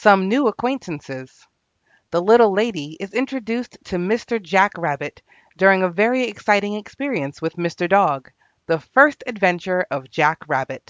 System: none